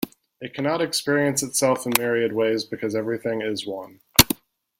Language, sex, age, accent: English, male, 30-39, United States English